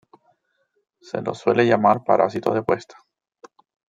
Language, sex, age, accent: Spanish, male, 40-49, Andino-Pacífico: Colombia, Perú, Ecuador, oeste de Bolivia y Venezuela andina